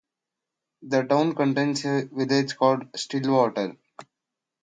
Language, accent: English, India and South Asia (India, Pakistan, Sri Lanka)